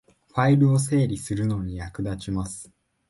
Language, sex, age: Japanese, male, 19-29